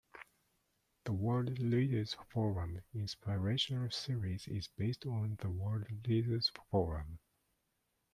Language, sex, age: English, male, 40-49